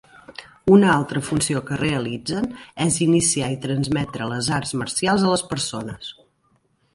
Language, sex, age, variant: Catalan, female, 40-49, Central